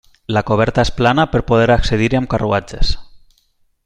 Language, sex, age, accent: Catalan, male, 19-29, valencià